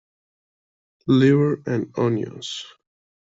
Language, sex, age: English, male, 19-29